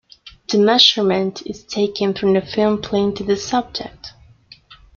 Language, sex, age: English, female, 19-29